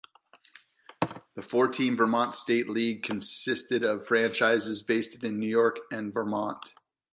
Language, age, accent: English, 50-59, United States English